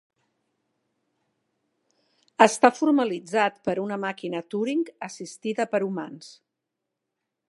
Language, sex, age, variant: Catalan, female, 50-59, Central